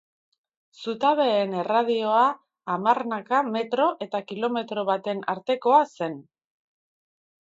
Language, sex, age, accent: Basque, female, 30-39, Erdialdekoa edo Nafarra (Gipuzkoa, Nafarroa)